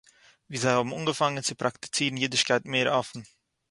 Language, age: Yiddish, under 19